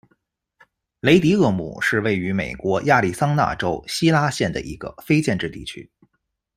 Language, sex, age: Chinese, male, 19-29